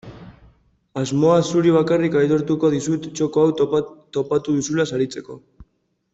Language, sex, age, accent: Basque, male, 19-29, Mendebalekoa (Araba, Bizkaia, Gipuzkoako mendebaleko herri batzuk)